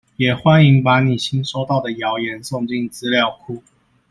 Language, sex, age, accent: Chinese, male, 19-29, 出生地：臺北市